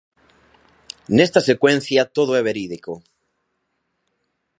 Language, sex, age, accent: Galician, male, 19-29, Atlántico (seseo e gheada)